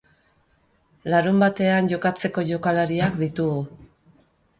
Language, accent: Basque, Mendebalekoa (Araba, Bizkaia, Gipuzkoako mendebaleko herri batzuk)